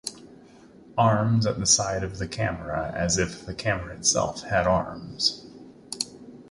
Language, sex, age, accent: English, male, 30-39, United States English